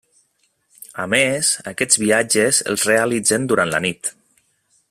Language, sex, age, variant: Catalan, male, 30-39, Nord-Occidental